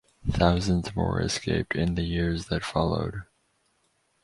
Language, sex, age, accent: English, male, 19-29, United States English